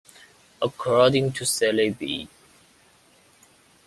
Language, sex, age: English, male, 19-29